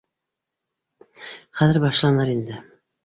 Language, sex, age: Bashkir, female, 60-69